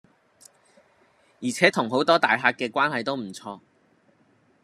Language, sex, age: Cantonese, female, 19-29